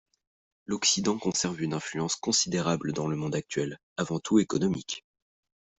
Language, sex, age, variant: French, male, under 19, Français de métropole